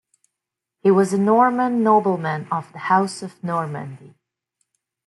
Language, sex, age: English, female, 40-49